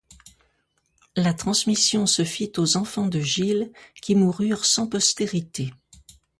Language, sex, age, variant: French, female, 70-79, Français de métropole